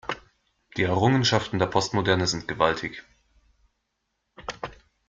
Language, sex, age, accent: German, male, 19-29, Deutschland Deutsch